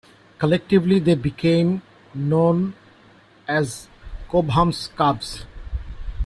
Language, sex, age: English, male, 40-49